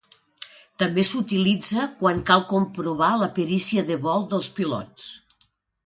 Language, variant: Catalan, Nord-Occidental